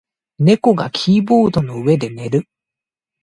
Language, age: Japanese, 19-29